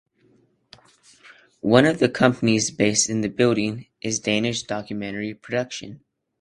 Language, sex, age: English, male, under 19